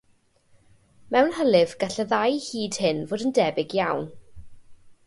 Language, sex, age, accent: Welsh, female, 19-29, Y Deyrnas Unedig Cymraeg